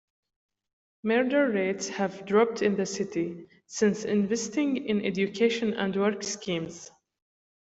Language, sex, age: English, female, 19-29